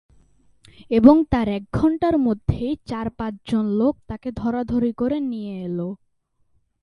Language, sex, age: Bengali, male, under 19